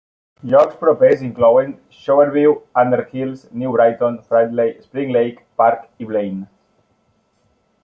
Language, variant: Catalan, Nord-Occidental